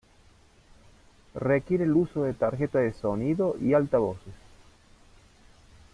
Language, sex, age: Spanish, male, 40-49